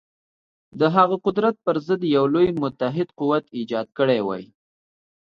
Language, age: Pashto, 19-29